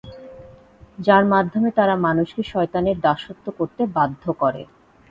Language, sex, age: Bengali, female, 30-39